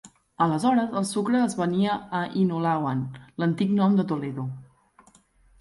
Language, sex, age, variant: Catalan, female, 19-29, Central